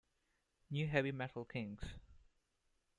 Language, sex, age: English, male, 19-29